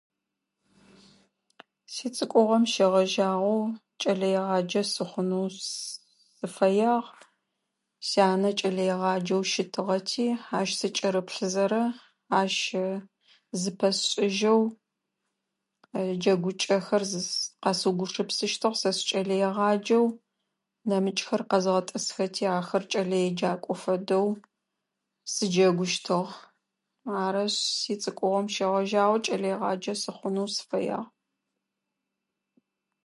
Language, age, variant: Adyghe, 40-49, Адыгабзэ (Кирил, пстэумэ зэдыряе)